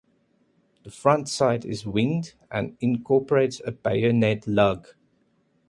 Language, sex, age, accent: English, male, 30-39, Southern African (South Africa, Zimbabwe, Namibia)